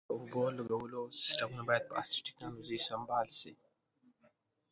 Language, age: Pashto, under 19